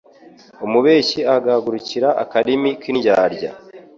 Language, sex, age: Kinyarwanda, male, 19-29